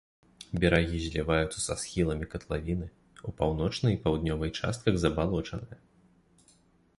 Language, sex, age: Belarusian, male, 19-29